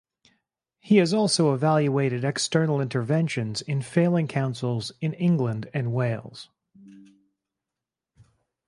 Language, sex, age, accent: English, male, 30-39, Canadian English